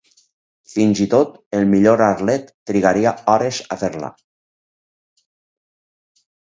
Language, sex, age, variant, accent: Catalan, male, 60-69, Valencià meridional, valencià